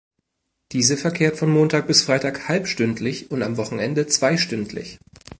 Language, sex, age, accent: German, male, 19-29, Deutschland Deutsch